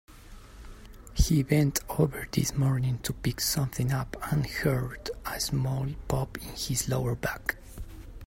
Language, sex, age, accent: English, male, 19-29, England English